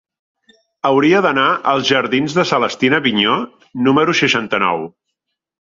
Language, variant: Catalan, Central